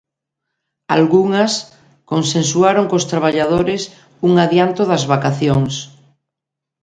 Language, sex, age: Galician, female, 50-59